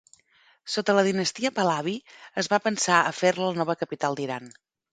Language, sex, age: Catalan, female, 40-49